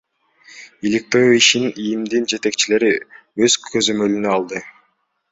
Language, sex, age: Kyrgyz, male, 19-29